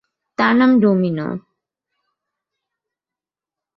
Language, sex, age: Bengali, female, 19-29